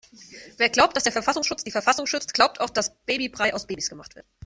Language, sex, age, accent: German, female, 19-29, Deutschland Deutsch